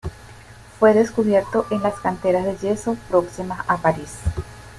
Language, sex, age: Spanish, female, 50-59